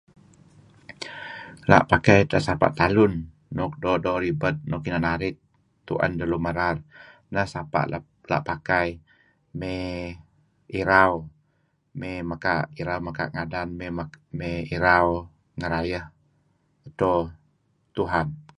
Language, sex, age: Kelabit, male, 50-59